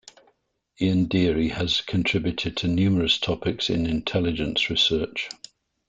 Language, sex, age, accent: English, male, 60-69, England English